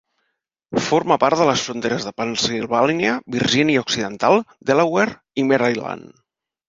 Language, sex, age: Catalan, male, 40-49